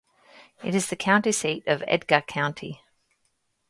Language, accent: English, Australian English